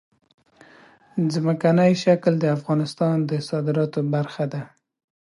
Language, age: Pashto, 19-29